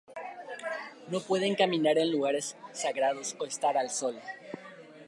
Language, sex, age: Spanish, male, under 19